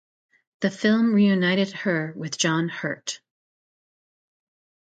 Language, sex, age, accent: English, female, 40-49, United States English